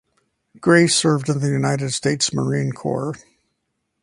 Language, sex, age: English, male, 60-69